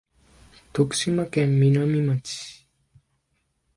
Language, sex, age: Japanese, male, 19-29